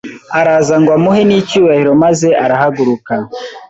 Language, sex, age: Kinyarwanda, male, 19-29